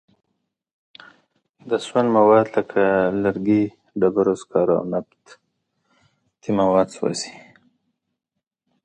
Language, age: Pashto, 19-29